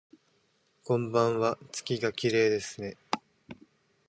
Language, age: Japanese, 19-29